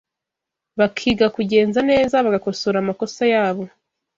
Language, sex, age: Kinyarwanda, female, 19-29